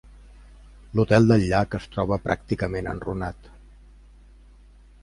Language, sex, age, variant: Catalan, male, 50-59, Central